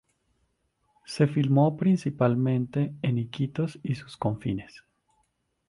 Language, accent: Spanish, Caribe: Cuba, Venezuela, Puerto Rico, República Dominicana, Panamá, Colombia caribeña, México caribeño, Costa del golfo de México